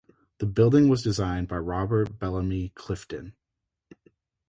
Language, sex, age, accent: English, male, 30-39, United States English